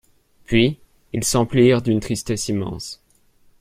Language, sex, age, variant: French, male, 19-29, Français de métropole